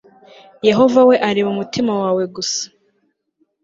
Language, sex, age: Kinyarwanda, female, 19-29